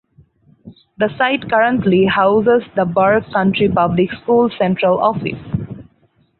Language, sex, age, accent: English, female, 19-29, India and South Asia (India, Pakistan, Sri Lanka)